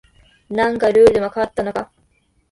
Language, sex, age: Japanese, female, under 19